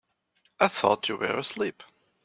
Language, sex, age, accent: English, male, 19-29, England English